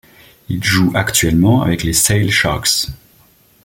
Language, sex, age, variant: French, male, 19-29, Français de métropole